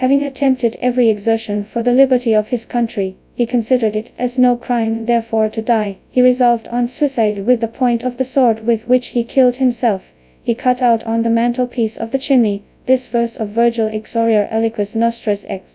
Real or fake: fake